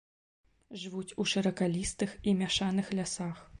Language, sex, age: Belarusian, female, 30-39